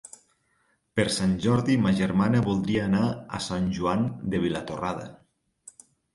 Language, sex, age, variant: Catalan, male, 40-49, Nord-Occidental